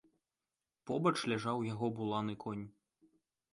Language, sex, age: Belarusian, male, 19-29